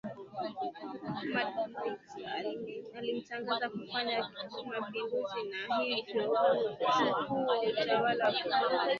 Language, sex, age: Swahili, female, 19-29